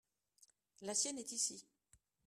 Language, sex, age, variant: French, female, 60-69, Français de métropole